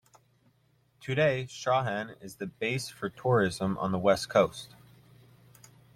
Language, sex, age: English, male, 19-29